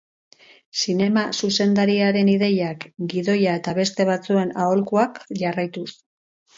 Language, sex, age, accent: Basque, female, 50-59, Mendebalekoa (Araba, Bizkaia, Gipuzkoako mendebaleko herri batzuk)